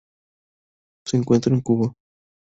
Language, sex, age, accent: Spanish, male, 19-29, México